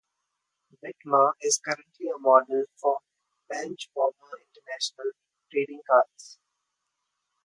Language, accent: English, India and South Asia (India, Pakistan, Sri Lanka)